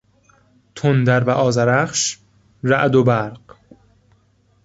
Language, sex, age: Persian, male, 19-29